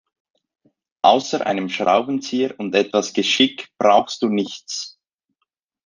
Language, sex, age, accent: German, male, 19-29, Schweizerdeutsch